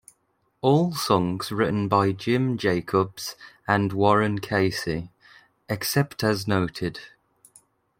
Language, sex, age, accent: English, male, 19-29, England English